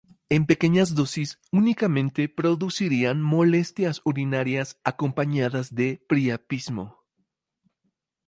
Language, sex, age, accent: Spanish, male, 30-39, Andino-Pacífico: Colombia, Perú, Ecuador, oeste de Bolivia y Venezuela andina